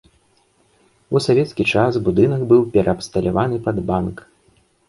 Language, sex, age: Belarusian, male, 30-39